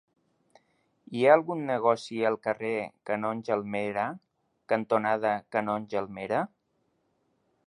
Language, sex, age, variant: Catalan, male, 50-59, Balear